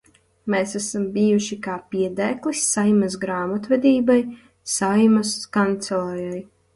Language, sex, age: Latvian, female, 19-29